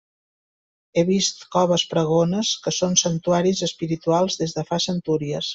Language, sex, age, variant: Catalan, female, 60-69, Central